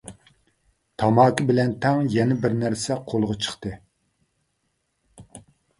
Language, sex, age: Uyghur, male, 40-49